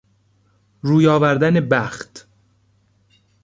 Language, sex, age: Persian, male, 19-29